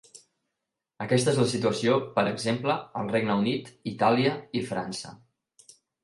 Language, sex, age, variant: Catalan, male, 19-29, Central